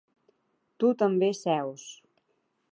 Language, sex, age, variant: Catalan, female, 40-49, Central